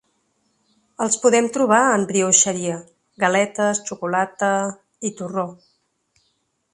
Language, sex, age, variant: Catalan, female, 40-49, Central